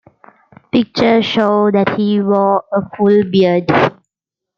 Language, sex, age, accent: English, female, 19-29, India and South Asia (India, Pakistan, Sri Lanka)